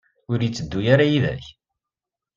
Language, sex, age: Kabyle, male, 40-49